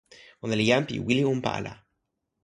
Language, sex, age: Toki Pona, male, 19-29